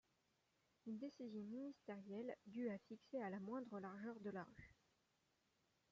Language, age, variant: French, 19-29, Français de métropole